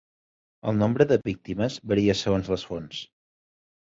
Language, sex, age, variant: Catalan, male, 30-39, Central